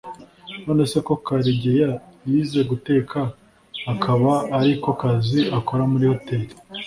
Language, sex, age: Kinyarwanda, male, 19-29